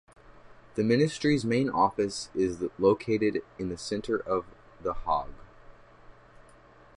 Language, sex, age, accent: English, male, under 19, United States English